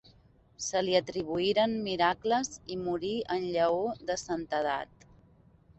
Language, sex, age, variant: Catalan, female, 40-49, Nord-Occidental